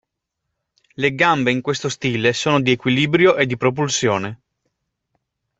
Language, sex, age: Italian, male, 30-39